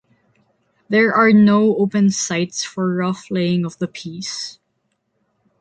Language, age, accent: English, under 19, Filipino